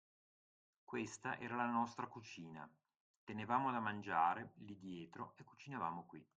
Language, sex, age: Italian, male, 50-59